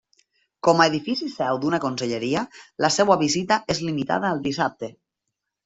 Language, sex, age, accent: Catalan, female, 30-39, valencià